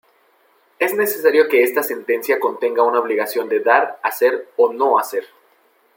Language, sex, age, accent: Spanish, male, 19-29, México